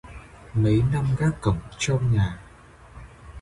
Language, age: Vietnamese, 19-29